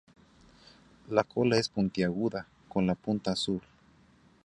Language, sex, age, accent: Spanish, male, 30-39, México